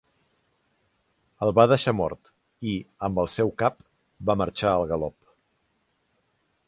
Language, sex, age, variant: Catalan, male, 30-39, Central